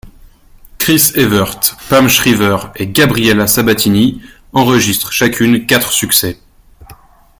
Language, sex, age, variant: French, male, 30-39, Français de métropole